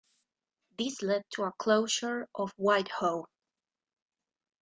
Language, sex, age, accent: English, female, 19-29, England English